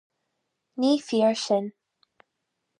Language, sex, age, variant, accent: Irish, female, 19-29, Gaeilge Uladh, Cainteoir líofa, ní ó dhúchas